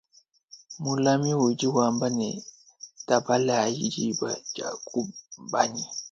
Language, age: Luba-Lulua, 19-29